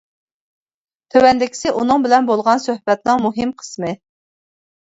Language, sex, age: Uyghur, female, 30-39